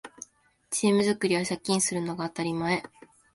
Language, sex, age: Japanese, female, 19-29